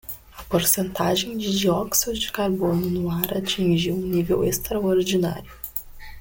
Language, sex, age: Portuguese, female, 19-29